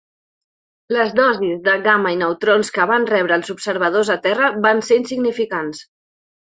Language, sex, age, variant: Catalan, female, 30-39, Central